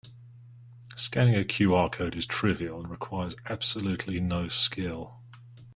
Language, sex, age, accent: English, male, 30-39, England English